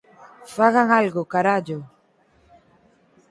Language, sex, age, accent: Galician, female, 19-29, Normativo (estándar)